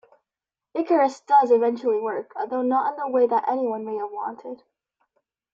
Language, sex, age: English, female, 19-29